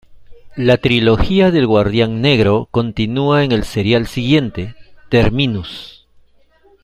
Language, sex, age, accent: Spanish, male, 50-59, Andino-Pacífico: Colombia, Perú, Ecuador, oeste de Bolivia y Venezuela andina